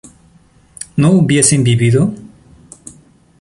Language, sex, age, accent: Spanish, male, 19-29, Andino-Pacífico: Colombia, Perú, Ecuador, oeste de Bolivia y Venezuela andina